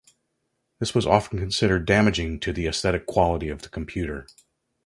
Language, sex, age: English, male, 60-69